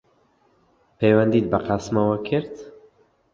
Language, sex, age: Central Kurdish, male, 19-29